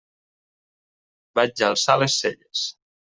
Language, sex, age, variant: Catalan, male, 19-29, Nord-Occidental